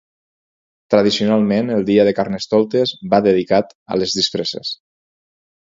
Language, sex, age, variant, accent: Catalan, male, 40-49, Valencià septentrional, valencià